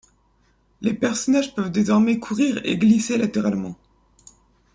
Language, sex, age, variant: French, male, under 19, Français de métropole